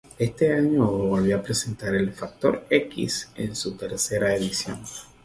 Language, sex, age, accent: Spanish, male, 40-49, Caribe: Cuba, Venezuela, Puerto Rico, República Dominicana, Panamá, Colombia caribeña, México caribeño, Costa del golfo de México